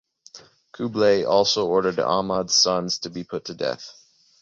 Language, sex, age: English, male, under 19